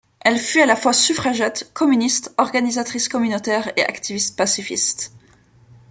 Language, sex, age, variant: French, female, 19-29, Français de métropole